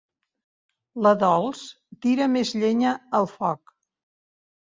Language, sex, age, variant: Catalan, female, 60-69, Central